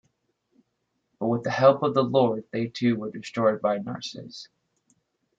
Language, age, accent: English, 30-39, United States English